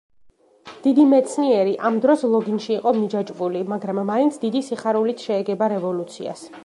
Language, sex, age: Georgian, female, 19-29